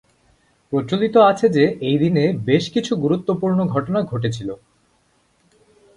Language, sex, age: Bengali, male, 19-29